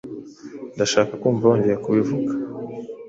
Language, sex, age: Kinyarwanda, male, 19-29